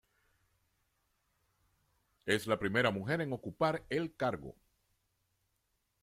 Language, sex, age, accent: Spanish, male, 60-69, Caribe: Cuba, Venezuela, Puerto Rico, República Dominicana, Panamá, Colombia caribeña, México caribeño, Costa del golfo de México